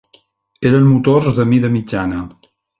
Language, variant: Catalan, Central